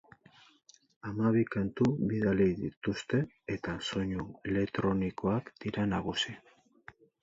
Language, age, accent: Basque, 50-59, Mendebalekoa (Araba, Bizkaia, Gipuzkoako mendebaleko herri batzuk)